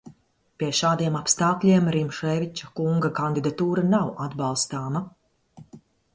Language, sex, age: Latvian, female, 40-49